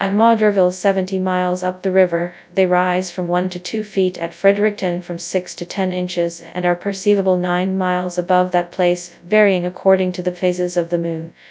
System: TTS, FastPitch